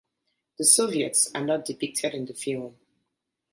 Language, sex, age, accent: English, female, 30-39, England English